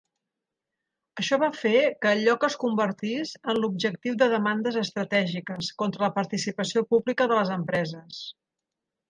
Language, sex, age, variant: Catalan, female, 50-59, Central